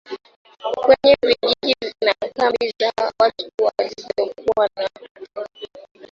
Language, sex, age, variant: Swahili, female, 19-29, Kiswahili cha Bara ya Kenya